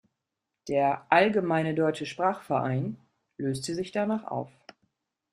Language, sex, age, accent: German, female, 40-49, Deutschland Deutsch